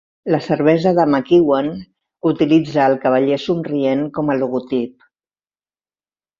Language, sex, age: Catalan, female, 60-69